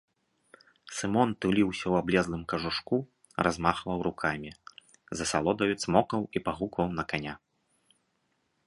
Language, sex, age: Belarusian, male, 30-39